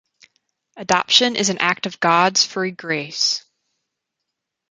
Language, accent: English, United States English